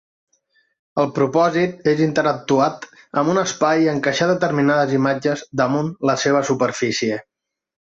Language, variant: Catalan, Central